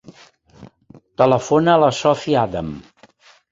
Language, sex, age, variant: Catalan, male, 70-79, Central